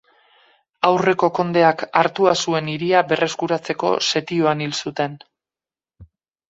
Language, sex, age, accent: Basque, female, 40-49, Mendebalekoa (Araba, Bizkaia, Gipuzkoako mendebaleko herri batzuk)